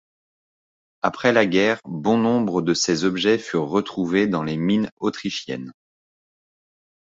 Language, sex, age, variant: French, male, 30-39, Français de métropole